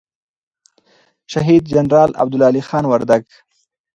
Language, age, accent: Pashto, 30-39, پکتیا ولایت، احمدزی